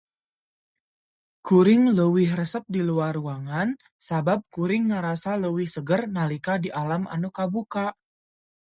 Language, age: Sundanese, 19-29